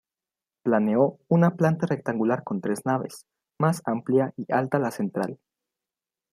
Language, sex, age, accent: Spanish, male, 19-29, México